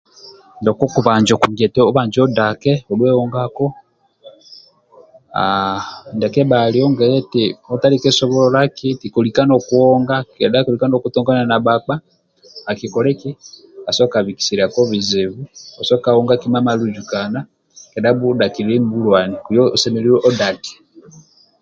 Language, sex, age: Amba (Uganda), male, 30-39